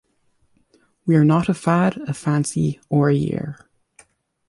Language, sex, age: English, male, under 19